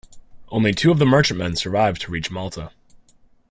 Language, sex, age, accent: English, male, under 19, United States English